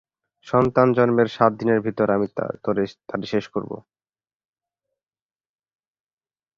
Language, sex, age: Bengali, male, 19-29